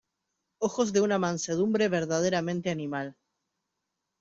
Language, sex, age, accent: Spanish, female, 40-49, Rioplatense: Argentina, Uruguay, este de Bolivia, Paraguay